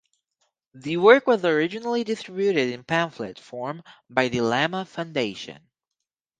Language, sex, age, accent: English, female, 19-29, United States English